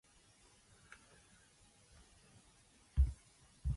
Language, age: English, 19-29